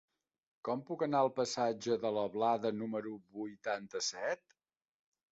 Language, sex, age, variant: Catalan, male, 50-59, Central